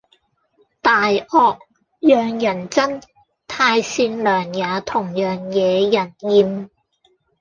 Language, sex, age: Cantonese, female, 30-39